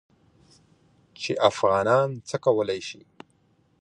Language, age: Pashto, 30-39